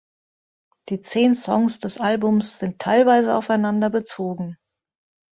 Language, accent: German, Deutschland Deutsch